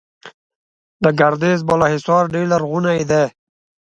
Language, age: Pashto, 30-39